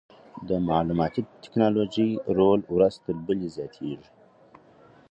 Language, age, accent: Pashto, 19-29, کندهارۍ لهجه